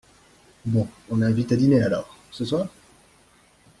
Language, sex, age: French, male, 19-29